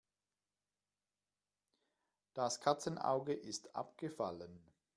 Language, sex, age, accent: German, male, 50-59, Schweizerdeutsch